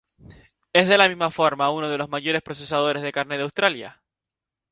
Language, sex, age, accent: Spanish, male, 19-29, España: Islas Canarias